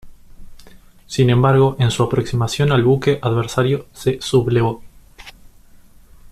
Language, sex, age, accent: Spanish, male, 19-29, Rioplatense: Argentina, Uruguay, este de Bolivia, Paraguay